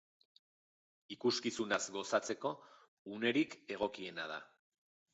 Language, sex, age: Basque, male, 40-49